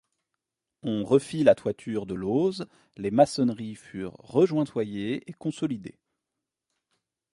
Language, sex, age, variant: French, male, 30-39, Français de métropole